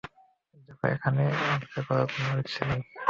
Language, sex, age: Bengali, male, 19-29